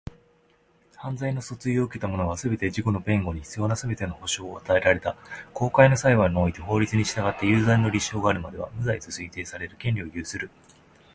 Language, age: Japanese, 30-39